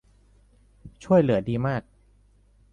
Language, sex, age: Thai, male, 19-29